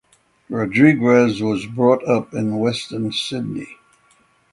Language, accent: English, United States English